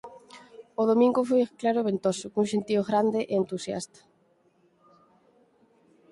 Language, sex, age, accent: Galician, female, 19-29, Atlántico (seseo e gheada)